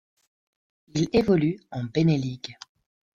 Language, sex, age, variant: French, female, 30-39, Français de métropole